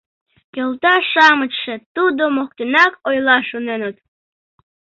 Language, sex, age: Mari, male, under 19